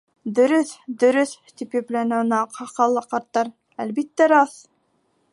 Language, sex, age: Bashkir, female, 19-29